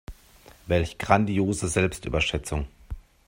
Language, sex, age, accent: German, male, 40-49, Deutschland Deutsch